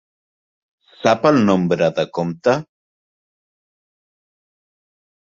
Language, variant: Catalan, Central